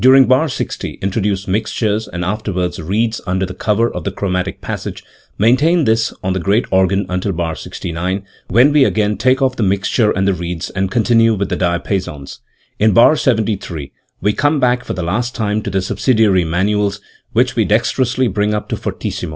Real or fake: real